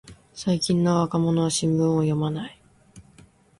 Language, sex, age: Japanese, female, 19-29